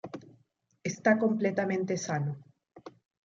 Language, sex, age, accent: Spanish, female, 19-29, Andino-Pacífico: Colombia, Perú, Ecuador, oeste de Bolivia y Venezuela andina